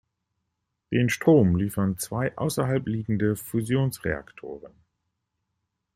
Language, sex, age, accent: German, male, 50-59, Deutschland Deutsch